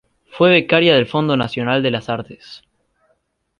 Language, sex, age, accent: Spanish, male, under 19, México